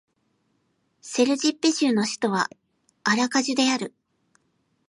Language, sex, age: Japanese, female, 19-29